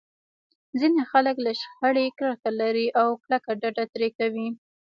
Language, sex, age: Pashto, female, 19-29